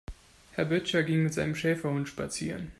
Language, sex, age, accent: German, male, 19-29, Deutschland Deutsch